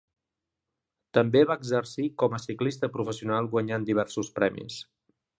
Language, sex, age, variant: Catalan, male, 40-49, Central